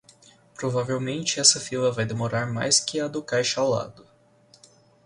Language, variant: Portuguese, Portuguese (Brasil)